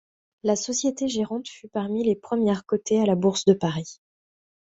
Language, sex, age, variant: French, female, 30-39, Français de métropole